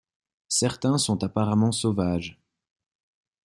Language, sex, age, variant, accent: French, male, 19-29, Français d'Europe, Français de Suisse